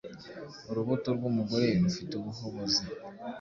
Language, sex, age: Kinyarwanda, male, 19-29